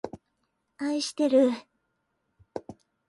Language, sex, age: Japanese, female, 19-29